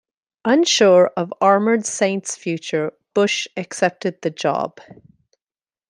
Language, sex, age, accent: English, female, 40-49, Canadian English